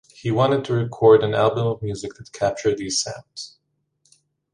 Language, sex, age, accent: English, male, 19-29, United States English